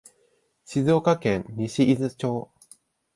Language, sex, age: Japanese, male, 19-29